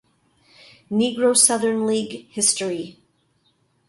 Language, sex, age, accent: English, female, 50-59, Canadian English